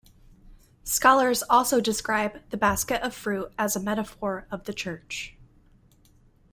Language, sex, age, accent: English, female, 19-29, United States English